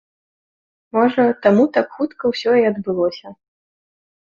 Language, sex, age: Belarusian, female, under 19